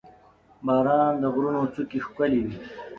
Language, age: Pashto, 19-29